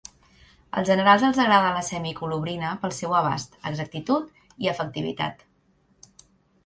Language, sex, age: Catalan, female, 30-39